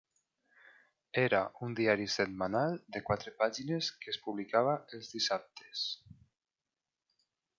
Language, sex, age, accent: Catalan, male, 19-29, valencià